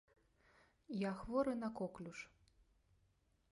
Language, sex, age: Belarusian, female, 19-29